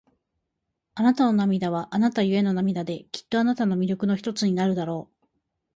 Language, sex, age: Japanese, female, 30-39